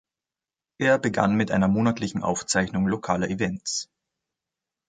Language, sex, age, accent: German, male, 30-39, Österreichisches Deutsch